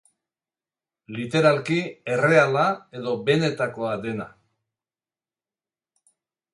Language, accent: Basque, Erdialdekoa edo Nafarra (Gipuzkoa, Nafarroa)